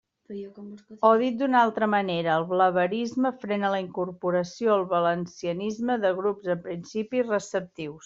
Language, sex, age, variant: Catalan, female, 40-49, Central